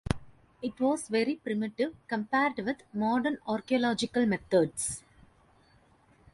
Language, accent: English, India and South Asia (India, Pakistan, Sri Lanka)